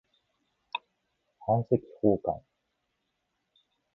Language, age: Japanese, 50-59